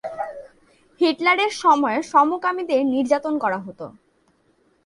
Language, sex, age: Bengali, female, 19-29